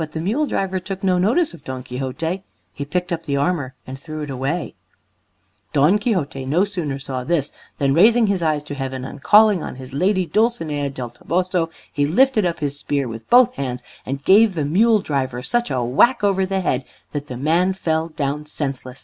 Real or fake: real